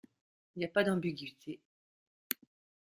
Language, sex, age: French, female, 50-59